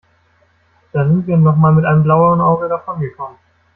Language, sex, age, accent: German, male, 19-29, Deutschland Deutsch